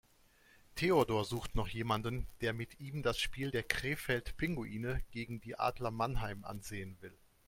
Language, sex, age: German, male, 30-39